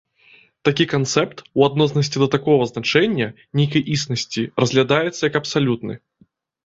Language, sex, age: Belarusian, male, 30-39